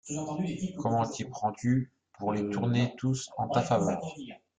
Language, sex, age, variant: French, male, 40-49, Français de métropole